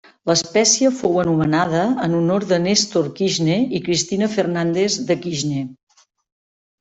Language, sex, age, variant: Catalan, female, 50-59, Central